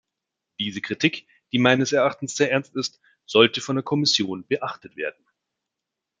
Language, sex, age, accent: German, male, 30-39, Deutschland Deutsch